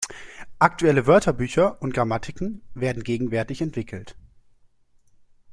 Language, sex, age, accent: German, male, 19-29, Deutschland Deutsch